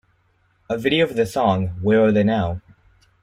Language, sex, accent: English, male, United States English